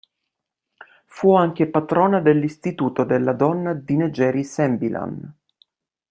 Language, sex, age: Italian, male, 19-29